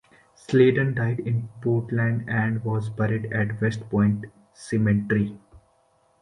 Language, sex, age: English, male, 19-29